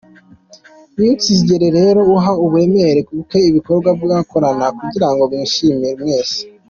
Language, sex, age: Kinyarwanda, male, 19-29